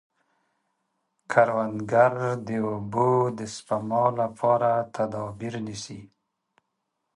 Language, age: Pashto, 50-59